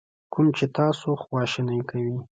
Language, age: Pashto, 19-29